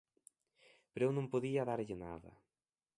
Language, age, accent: Galician, 19-29, Atlántico (seseo e gheada)